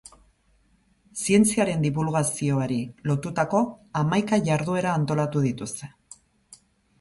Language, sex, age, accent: Basque, female, 40-49, Erdialdekoa edo Nafarra (Gipuzkoa, Nafarroa)